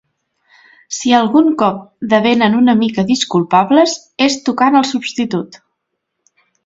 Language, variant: Catalan, Central